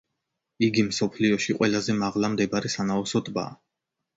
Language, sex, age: Georgian, male, 30-39